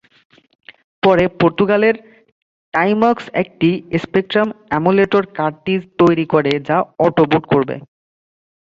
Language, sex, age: Bengali, male, 19-29